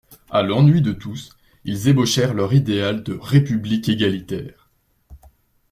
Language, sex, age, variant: French, male, 19-29, Français de métropole